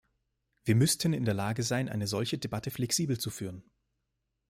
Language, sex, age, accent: German, male, 19-29, Deutschland Deutsch